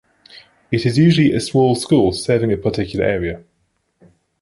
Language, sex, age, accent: English, male, 30-39, England English